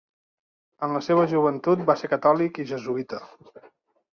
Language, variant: Catalan, Central